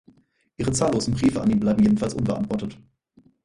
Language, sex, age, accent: German, male, 19-29, Deutschland Deutsch